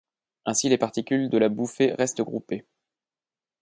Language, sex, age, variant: French, male, 30-39, Français de métropole